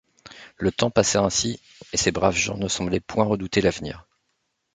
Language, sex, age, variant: French, male, 40-49, Français de métropole